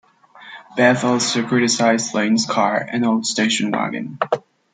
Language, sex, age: English, male, 19-29